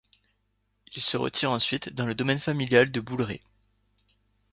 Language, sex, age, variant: French, male, 19-29, Français de métropole